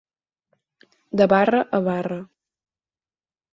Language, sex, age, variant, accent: Catalan, female, 19-29, Balear, menorquí